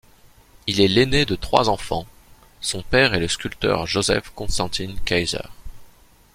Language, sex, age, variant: French, male, 30-39, Français de métropole